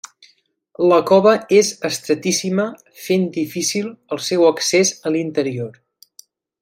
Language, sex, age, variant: Catalan, male, 19-29, Central